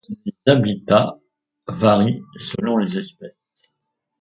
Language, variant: French, Français de métropole